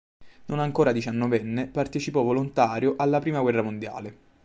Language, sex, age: Italian, male, 19-29